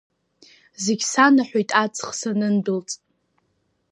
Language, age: Abkhazian, under 19